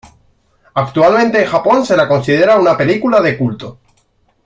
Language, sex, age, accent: Spanish, male, under 19, España: Centro-Sur peninsular (Madrid, Toledo, Castilla-La Mancha)